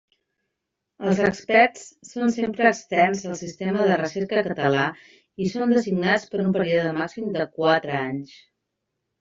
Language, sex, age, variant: Catalan, female, 30-39, Central